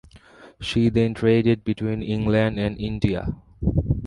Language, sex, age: English, male, 19-29